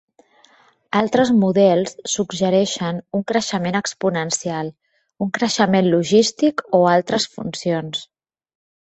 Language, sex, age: Catalan, female, 30-39